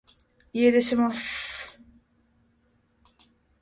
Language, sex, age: Japanese, female, under 19